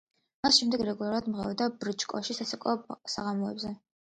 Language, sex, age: Georgian, female, 19-29